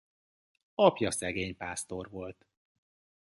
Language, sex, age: Hungarian, male, 40-49